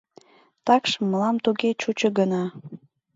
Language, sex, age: Mari, female, 19-29